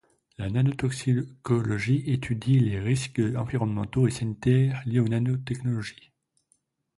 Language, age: French, 30-39